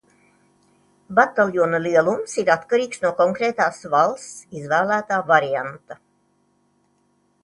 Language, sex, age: Latvian, female, 60-69